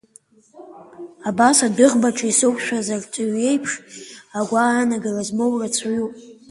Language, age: Abkhazian, under 19